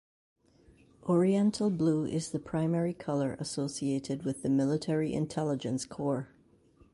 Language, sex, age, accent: English, female, 50-59, West Indies and Bermuda (Bahamas, Bermuda, Jamaica, Trinidad)